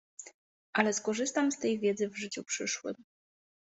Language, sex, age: Polish, female, 30-39